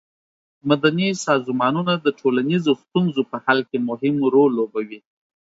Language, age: Pashto, 30-39